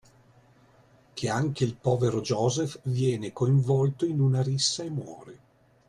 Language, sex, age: Italian, male, 30-39